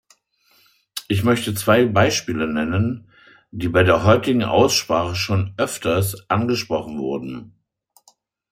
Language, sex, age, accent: German, male, 50-59, Deutschland Deutsch